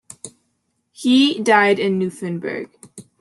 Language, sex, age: English, female, under 19